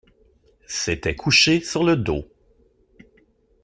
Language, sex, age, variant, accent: French, male, 50-59, Français d'Amérique du Nord, Français du Canada